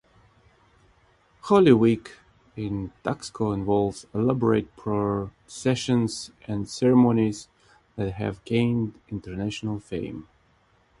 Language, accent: English, United States English